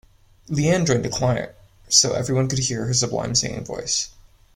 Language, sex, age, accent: English, male, under 19, United States English